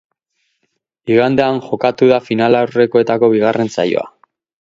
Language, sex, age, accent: Basque, male, 30-39, Erdialdekoa edo Nafarra (Gipuzkoa, Nafarroa)